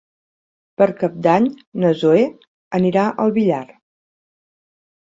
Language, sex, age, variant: Catalan, female, 40-49, Central